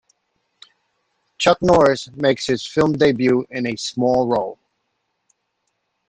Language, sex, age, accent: English, male, 60-69, United States English